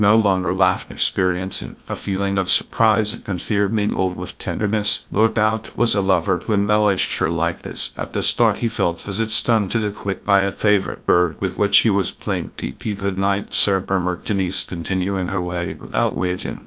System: TTS, GlowTTS